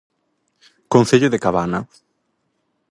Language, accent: Galician, Central (gheada); Oriental (común en zona oriental)